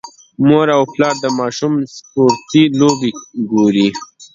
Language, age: Pashto, 19-29